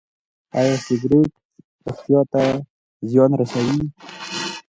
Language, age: Pashto, 19-29